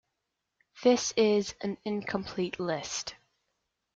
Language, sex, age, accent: English, female, under 19, United States English